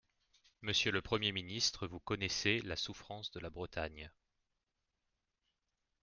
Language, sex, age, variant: French, male, 40-49, Français de métropole